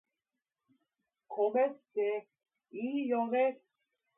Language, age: Japanese, 30-39